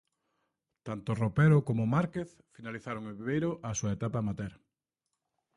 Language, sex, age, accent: Galician, male, 30-39, Oriental (común en zona oriental)